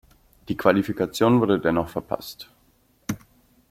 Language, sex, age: German, male, 19-29